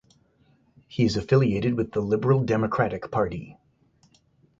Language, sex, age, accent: English, male, 50-59, United States English